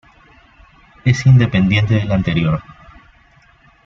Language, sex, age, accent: Spanish, male, 19-29, Andino-Pacífico: Colombia, Perú, Ecuador, oeste de Bolivia y Venezuela andina